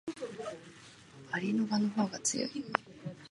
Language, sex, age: Japanese, female, 19-29